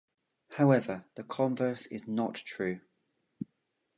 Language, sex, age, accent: English, male, 40-49, England English